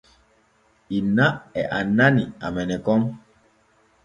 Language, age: Borgu Fulfulde, 30-39